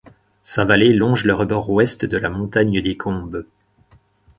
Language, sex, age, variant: French, male, 30-39, Français de métropole